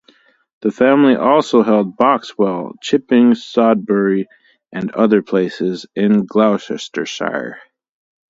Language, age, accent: English, 30-39, United States English